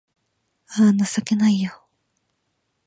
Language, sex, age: Japanese, female, 19-29